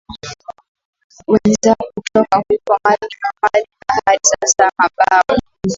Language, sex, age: Swahili, female, 19-29